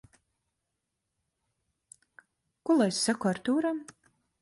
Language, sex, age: Latvian, female, 30-39